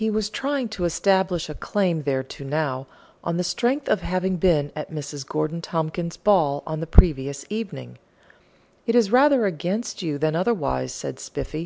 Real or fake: real